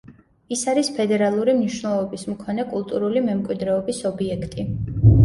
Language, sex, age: Georgian, female, 19-29